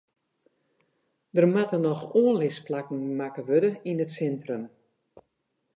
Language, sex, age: Western Frisian, female, 60-69